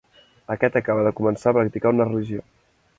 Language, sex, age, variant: Catalan, male, 19-29, Central